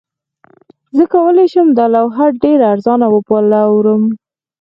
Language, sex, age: Pashto, female, 19-29